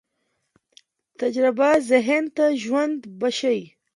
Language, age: Pashto, 19-29